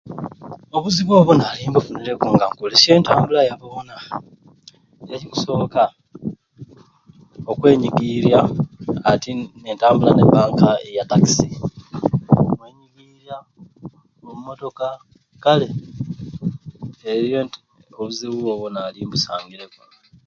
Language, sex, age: Ruuli, male, 30-39